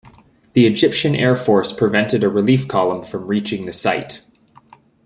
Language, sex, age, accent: English, male, 19-29, Canadian English